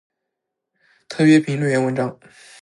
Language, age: Chinese, 19-29